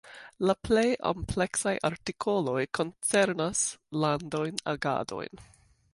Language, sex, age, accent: Esperanto, female, 30-39, Internacia